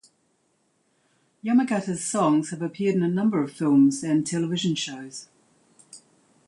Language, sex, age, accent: English, female, 70-79, New Zealand English